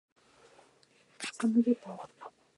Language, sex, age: Japanese, female, 19-29